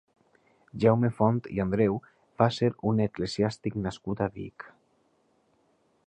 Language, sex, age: Catalan, male, 30-39